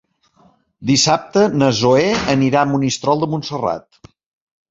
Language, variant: Catalan, Central